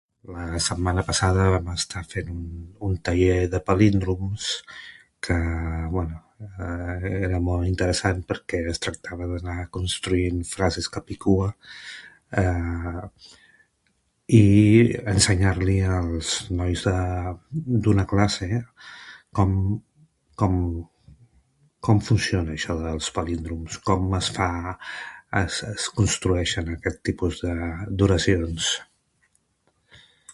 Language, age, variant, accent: Catalan, 60-69, Central, central